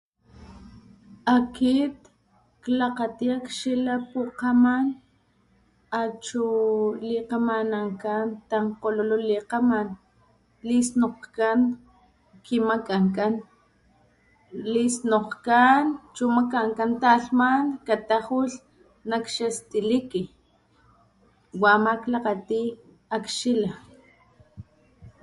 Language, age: Papantla Totonac, 30-39